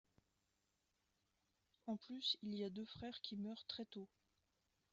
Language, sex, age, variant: French, female, 30-39, Français de métropole